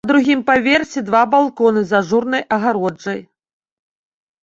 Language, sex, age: Belarusian, female, 40-49